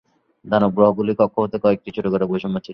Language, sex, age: Bengali, male, 19-29